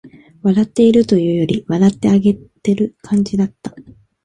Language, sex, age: Japanese, female, 19-29